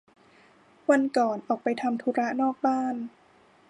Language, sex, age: Thai, female, 19-29